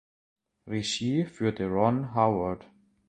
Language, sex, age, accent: German, male, under 19, Deutschland Deutsch